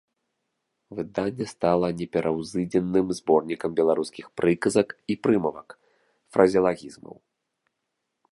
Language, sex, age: Belarusian, male, 30-39